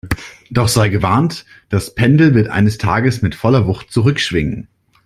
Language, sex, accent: German, male, Deutschland Deutsch